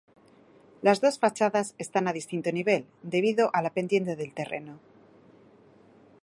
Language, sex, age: Spanish, female, 40-49